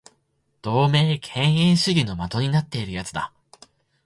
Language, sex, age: Japanese, male, 19-29